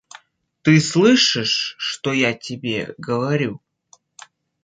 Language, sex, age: Russian, male, 19-29